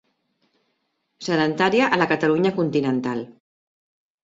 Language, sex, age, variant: Catalan, female, 50-59, Central